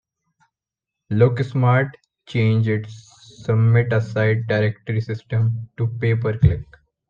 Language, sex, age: English, male, 19-29